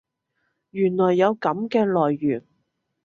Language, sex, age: Cantonese, female, 30-39